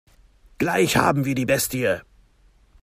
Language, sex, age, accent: German, male, 40-49, Deutschland Deutsch